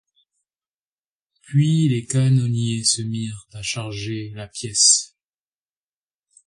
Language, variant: French, Français de métropole